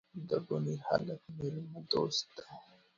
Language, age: Pashto, 19-29